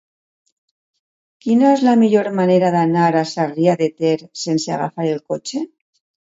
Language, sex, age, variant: Catalan, female, 50-59, Valencià meridional